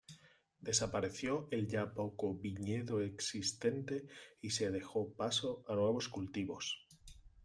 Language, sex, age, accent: Spanish, male, 30-39, España: Sur peninsular (Andalucia, Extremadura, Murcia)